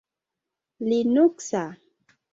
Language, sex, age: Esperanto, female, 19-29